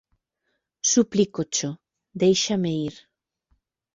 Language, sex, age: Galician, female, 30-39